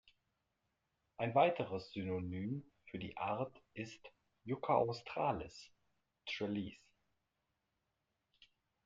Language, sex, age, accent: German, male, 40-49, Deutschland Deutsch